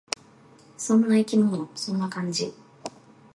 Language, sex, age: Japanese, female, 19-29